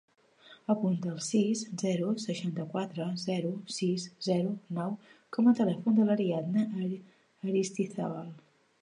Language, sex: Catalan, female